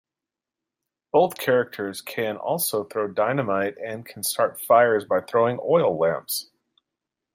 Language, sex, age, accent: English, male, 40-49, United States English